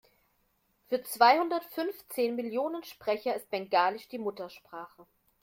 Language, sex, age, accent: German, female, 50-59, Deutschland Deutsch